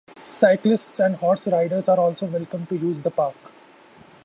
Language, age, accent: English, 19-29, India and South Asia (India, Pakistan, Sri Lanka)